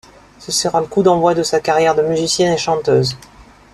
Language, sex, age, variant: French, male, 30-39, Français de métropole